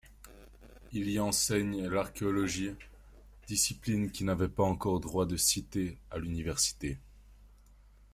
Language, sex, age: French, male, 19-29